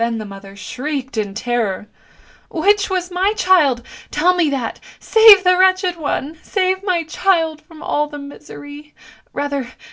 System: none